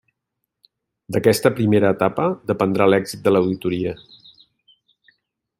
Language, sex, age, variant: Catalan, male, 40-49, Central